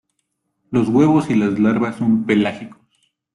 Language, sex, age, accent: Spanish, male, 30-39, México